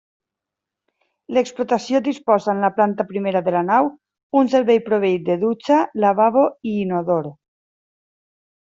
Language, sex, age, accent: Catalan, female, 30-39, valencià